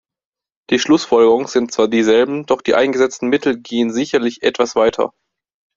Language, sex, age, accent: German, male, 19-29, Deutschland Deutsch